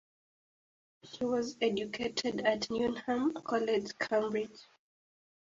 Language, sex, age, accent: English, female, 19-29, United States English